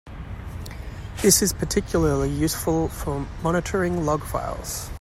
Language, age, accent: English, 30-39, Australian English